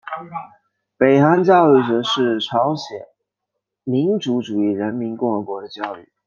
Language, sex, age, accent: Chinese, male, 19-29, 出生地：湖北省